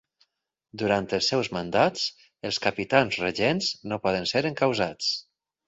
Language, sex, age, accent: Catalan, male, 40-49, valencià